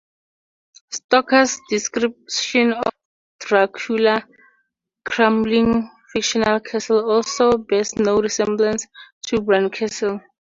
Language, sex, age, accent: English, female, 19-29, Southern African (South Africa, Zimbabwe, Namibia)